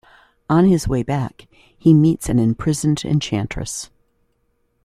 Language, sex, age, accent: English, female, 50-59, United States English